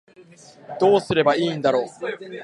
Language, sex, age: Japanese, male, 19-29